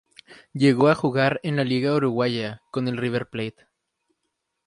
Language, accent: Spanish, México